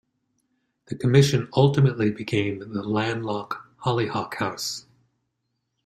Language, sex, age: English, male, 60-69